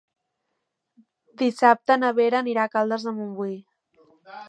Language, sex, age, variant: Catalan, female, 19-29, Central